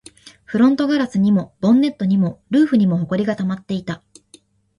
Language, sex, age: Japanese, female, 19-29